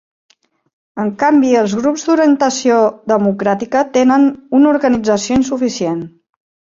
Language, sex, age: Catalan, female, 40-49